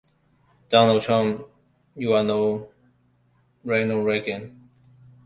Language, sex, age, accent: English, male, 19-29, Hong Kong English